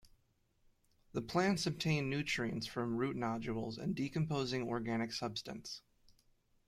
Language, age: English, 19-29